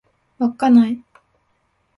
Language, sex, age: Japanese, female, 19-29